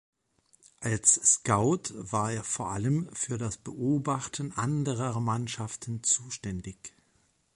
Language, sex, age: German, male, 40-49